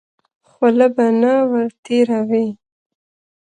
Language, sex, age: Pashto, female, 19-29